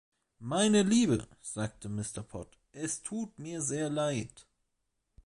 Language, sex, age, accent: German, male, 19-29, Deutschland Deutsch